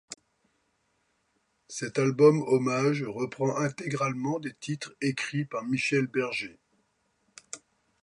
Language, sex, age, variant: French, male, 60-69, Français de métropole